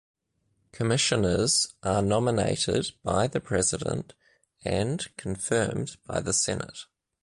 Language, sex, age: English, male, 30-39